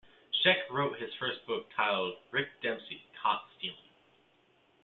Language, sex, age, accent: English, male, 19-29, United States English